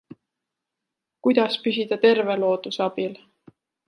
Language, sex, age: Estonian, female, 19-29